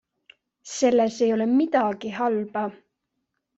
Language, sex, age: Estonian, female, 19-29